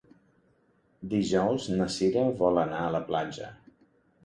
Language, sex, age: Catalan, male, 50-59